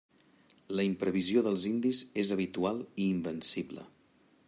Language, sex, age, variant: Catalan, male, 40-49, Central